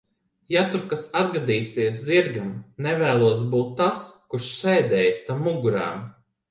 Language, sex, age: Latvian, male, 30-39